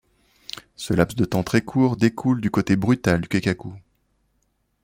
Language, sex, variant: French, male, Français de métropole